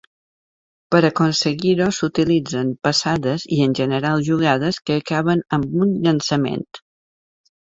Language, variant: Catalan, Balear